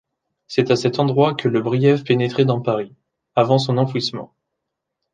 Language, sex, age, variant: French, male, 19-29, Français de métropole